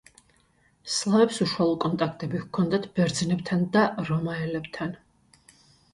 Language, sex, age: Georgian, female, 50-59